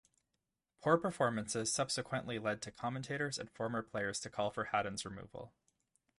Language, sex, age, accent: English, male, 19-29, Canadian English